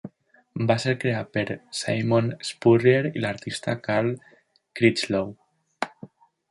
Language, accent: Catalan, valencià